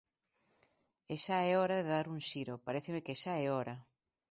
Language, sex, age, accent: Galician, female, 40-49, Normativo (estándar)